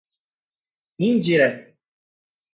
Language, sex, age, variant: Portuguese, male, 19-29, Portuguese (Brasil)